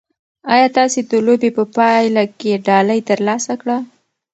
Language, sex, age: Pashto, female, under 19